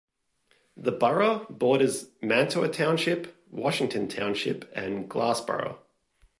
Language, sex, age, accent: English, male, 30-39, Australian English